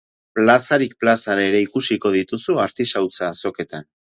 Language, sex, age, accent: Basque, male, 50-59, Erdialdekoa edo Nafarra (Gipuzkoa, Nafarroa)